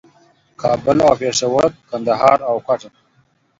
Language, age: Pashto, 19-29